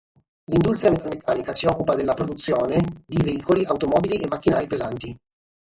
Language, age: Italian, 40-49